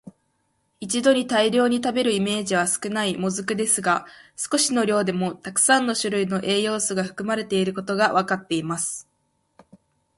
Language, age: Japanese, 19-29